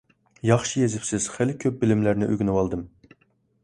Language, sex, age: Uyghur, male, 19-29